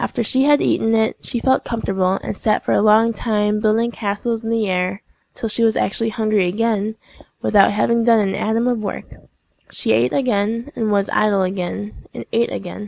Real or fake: real